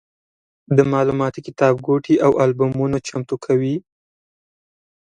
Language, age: Pashto, 19-29